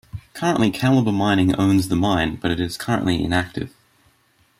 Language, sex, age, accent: English, male, under 19, Australian English